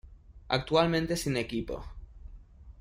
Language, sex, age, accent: Spanish, male, 19-29, España: Centro-Sur peninsular (Madrid, Toledo, Castilla-La Mancha)